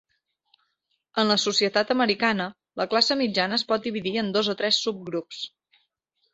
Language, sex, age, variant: Catalan, male, 30-39, Central